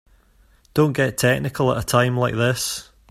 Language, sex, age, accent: English, male, 40-49, Scottish English